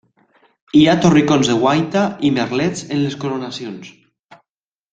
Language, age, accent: Catalan, under 19, valencià